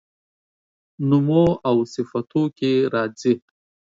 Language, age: Pashto, 30-39